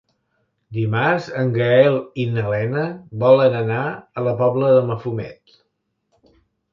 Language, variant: Catalan, Central